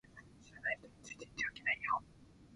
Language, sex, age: Japanese, male, 19-29